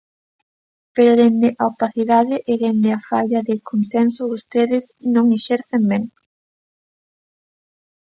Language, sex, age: Galician, female, 19-29